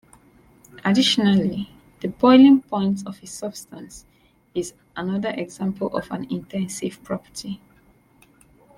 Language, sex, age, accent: English, female, 19-29, England English